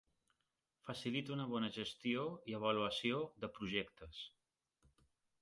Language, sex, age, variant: Catalan, male, 40-49, Central